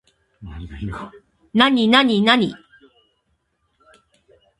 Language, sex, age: Japanese, female, 50-59